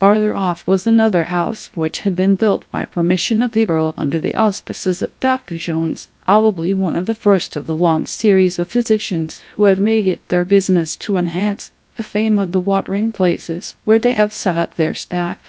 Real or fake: fake